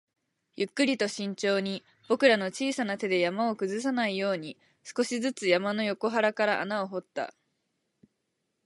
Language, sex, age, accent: Japanese, female, 19-29, 標準語